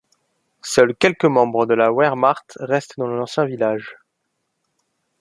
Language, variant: French, Français de métropole